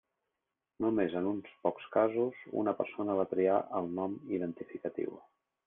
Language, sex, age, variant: Catalan, male, 40-49, Central